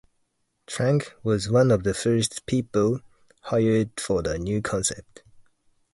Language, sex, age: English, male, 19-29